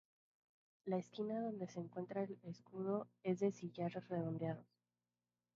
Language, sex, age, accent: Spanish, female, 19-29, México